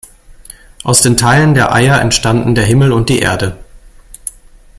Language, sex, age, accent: German, male, 40-49, Deutschland Deutsch